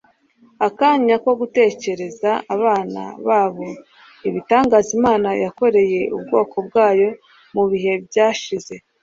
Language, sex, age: Kinyarwanda, female, 30-39